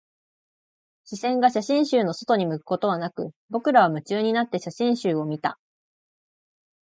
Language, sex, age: Japanese, female, 19-29